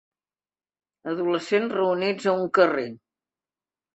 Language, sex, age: Catalan, female, 70-79